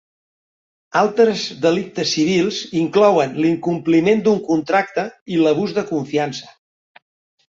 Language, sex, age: Catalan, male, 60-69